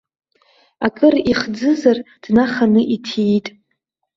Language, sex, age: Abkhazian, female, 19-29